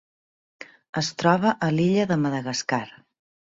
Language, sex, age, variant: Catalan, female, 30-39, Central